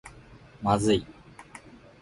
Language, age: Japanese, 19-29